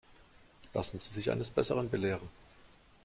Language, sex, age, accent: German, male, 50-59, Deutschland Deutsch